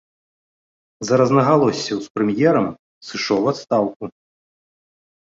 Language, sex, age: Belarusian, male, 30-39